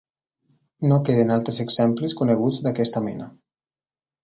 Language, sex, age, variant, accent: Catalan, male, 19-29, Valencià central, valencià